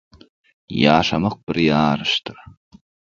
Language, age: Turkmen, 19-29